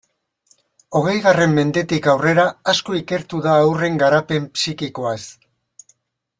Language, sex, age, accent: Basque, male, 60-69, Mendebalekoa (Araba, Bizkaia, Gipuzkoako mendebaleko herri batzuk)